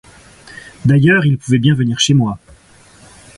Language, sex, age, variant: French, male, 19-29, Français de métropole